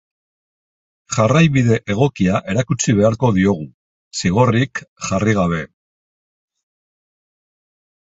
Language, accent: Basque, Mendebalekoa (Araba, Bizkaia, Gipuzkoako mendebaleko herri batzuk)